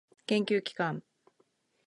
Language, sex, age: Japanese, female, 50-59